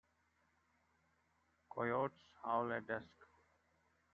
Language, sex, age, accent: English, male, 30-39, India and South Asia (India, Pakistan, Sri Lanka)